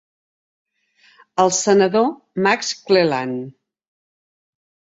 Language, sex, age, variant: Catalan, female, 60-69, Central